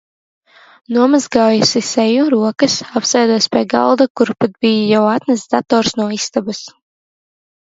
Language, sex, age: Latvian, female, under 19